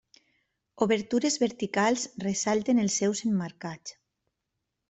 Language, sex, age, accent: Catalan, female, 40-49, valencià